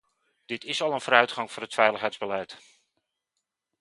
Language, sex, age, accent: Dutch, male, 40-49, Nederlands Nederlands